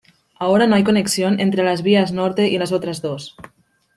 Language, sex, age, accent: Spanish, female, 19-29, España: Norte peninsular (Asturias, Castilla y León, Cantabria, País Vasco, Navarra, Aragón, La Rioja, Guadalajara, Cuenca)